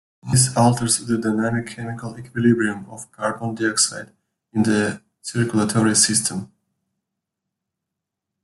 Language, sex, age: English, male, 30-39